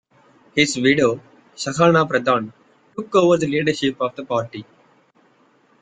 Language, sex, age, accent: English, male, 19-29, India and South Asia (India, Pakistan, Sri Lanka)